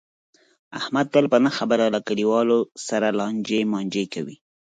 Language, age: Pashto, 30-39